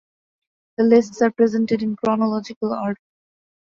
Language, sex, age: English, female, 19-29